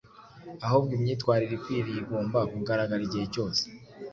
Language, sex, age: Kinyarwanda, male, 19-29